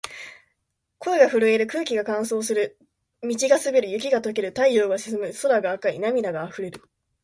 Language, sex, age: Japanese, female, 19-29